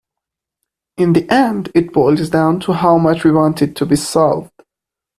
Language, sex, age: English, male, 19-29